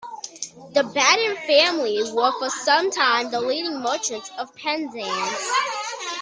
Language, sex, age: English, male, under 19